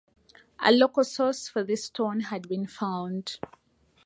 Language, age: English, 19-29